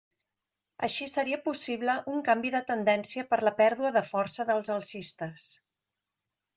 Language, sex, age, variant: Catalan, female, 40-49, Central